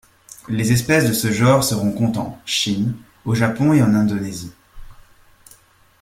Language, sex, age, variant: French, male, 19-29, Français de métropole